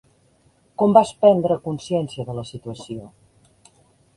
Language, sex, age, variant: Catalan, female, 50-59, Central